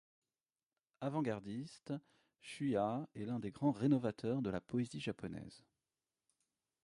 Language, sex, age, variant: French, male, 30-39, Français de métropole